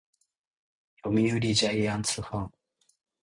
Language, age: Japanese, 30-39